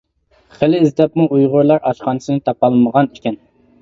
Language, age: Uyghur, 19-29